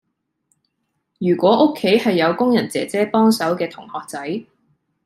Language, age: Cantonese, 19-29